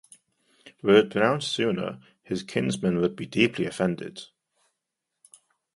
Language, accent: English, England English